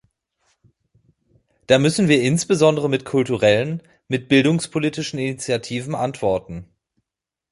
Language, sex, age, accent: German, male, 30-39, Deutschland Deutsch